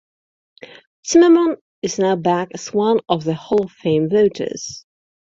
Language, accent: English, England English